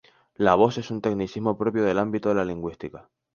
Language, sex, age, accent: Spanish, male, 19-29, España: Islas Canarias